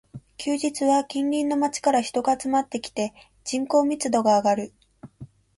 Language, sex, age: Japanese, female, 19-29